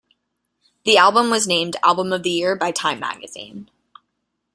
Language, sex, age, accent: English, female, 19-29, United States English